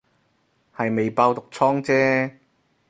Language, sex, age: Cantonese, male, 30-39